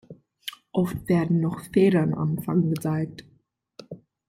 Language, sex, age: German, female, 19-29